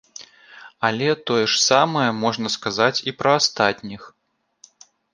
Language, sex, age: Belarusian, male, 30-39